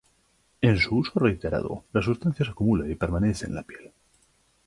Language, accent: Spanish, España: Norte peninsular (Asturias, Castilla y León, Cantabria, País Vasco, Navarra, Aragón, La Rioja, Guadalajara, Cuenca)